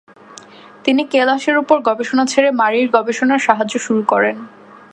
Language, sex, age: Bengali, female, 19-29